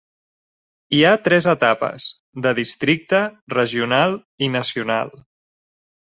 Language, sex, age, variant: Catalan, female, 19-29, Central